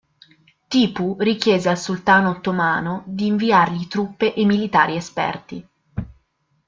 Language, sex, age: Italian, female, under 19